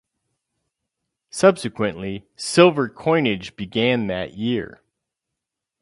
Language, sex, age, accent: English, male, 50-59, United States English